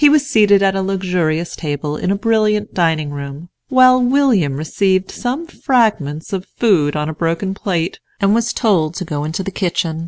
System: none